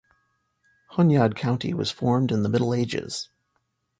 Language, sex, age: English, male, 40-49